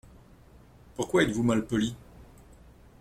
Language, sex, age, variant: French, male, 40-49, Français de métropole